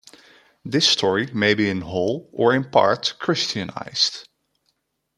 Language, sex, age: English, male, 30-39